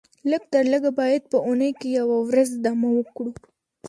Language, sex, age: Pashto, female, under 19